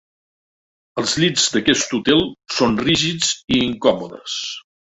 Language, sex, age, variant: Catalan, male, 60-69, Central